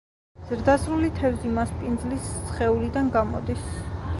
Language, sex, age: Georgian, female, 30-39